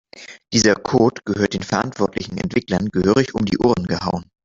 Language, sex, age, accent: German, male, 19-29, Deutschland Deutsch; Norddeutsch